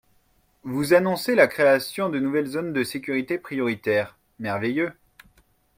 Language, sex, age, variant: French, male, 30-39, Français de métropole